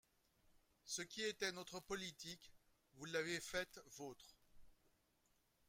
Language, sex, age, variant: French, male, 50-59, Français de métropole